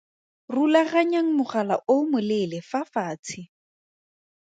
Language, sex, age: Tswana, female, 30-39